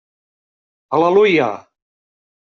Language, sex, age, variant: Catalan, male, 50-59, Central